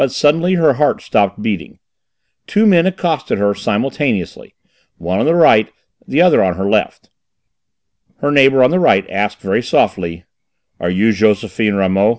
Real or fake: real